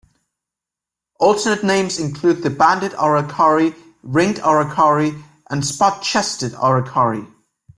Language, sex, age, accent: English, male, 19-29, England English